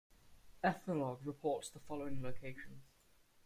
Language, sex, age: English, male, under 19